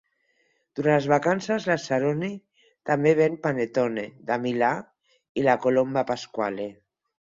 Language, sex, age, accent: Catalan, female, 50-59, Barcelona